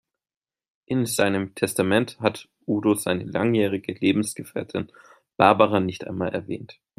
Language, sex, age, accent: German, male, 30-39, Deutschland Deutsch